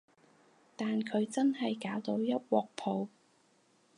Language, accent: Cantonese, 广州音